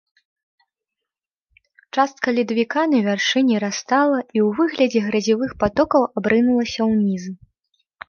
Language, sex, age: Belarusian, female, 19-29